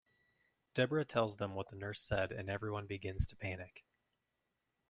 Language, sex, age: English, male, 30-39